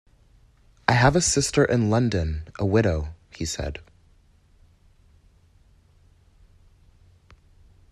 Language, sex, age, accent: English, male, 19-29, United States English